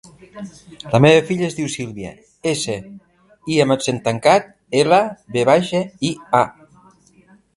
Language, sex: Catalan, male